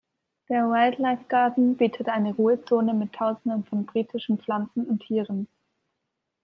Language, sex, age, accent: German, female, 19-29, Deutschland Deutsch